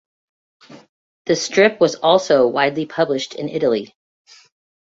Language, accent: English, United States English